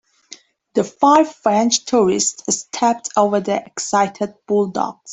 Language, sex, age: English, female, 19-29